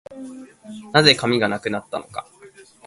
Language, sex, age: Japanese, male, 19-29